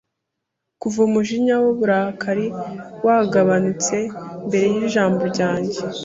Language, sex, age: Kinyarwanda, female, 19-29